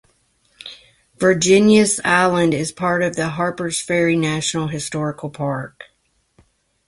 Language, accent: English, United States English